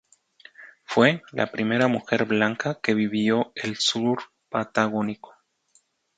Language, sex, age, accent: Spanish, male, 40-49, México